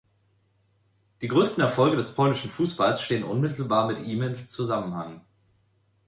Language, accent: German, Deutschland Deutsch